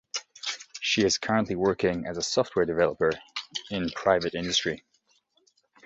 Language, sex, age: English, male, 30-39